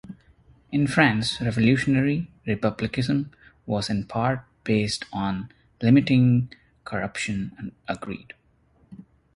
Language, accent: English, India and South Asia (India, Pakistan, Sri Lanka)